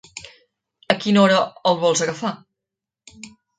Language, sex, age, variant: Catalan, female, 40-49, Central